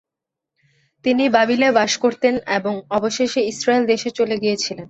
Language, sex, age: Bengali, female, 19-29